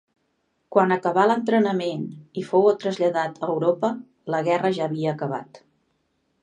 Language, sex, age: Catalan, female, 40-49